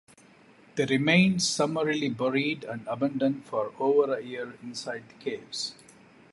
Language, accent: English, India and South Asia (India, Pakistan, Sri Lanka)